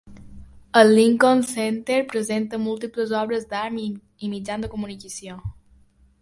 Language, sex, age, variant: Catalan, female, under 19, Balear